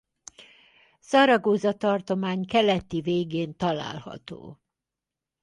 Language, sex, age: Hungarian, female, 70-79